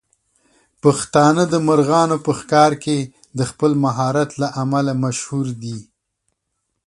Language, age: Pashto, 40-49